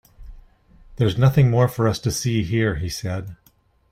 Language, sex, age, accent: English, male, 50-59, Canadian English